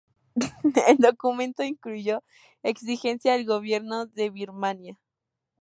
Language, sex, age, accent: Spanish, female, 19-29, México